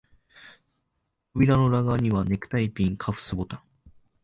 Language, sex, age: Japanese, male, 19-29